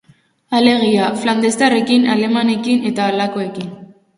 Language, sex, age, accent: Basque, female, under 19, Mendebalekoa (Araba, Bizkaia, Gipuzkoako mendebaleko herri batzuk)